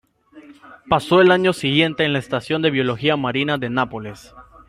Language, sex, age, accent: Spanish, male, under 19, América central